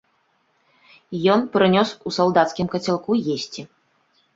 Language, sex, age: Belarusian, female, 30-39